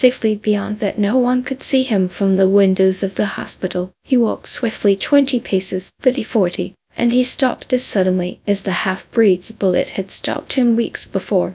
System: TTS, GradTTS